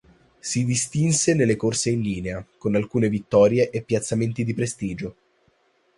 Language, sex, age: Italian, male, under 19